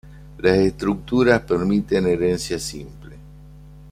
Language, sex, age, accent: Spanish, male, 60-69, Rioplatense: Argentina, Uruguay, este de Bolivia, Paraguay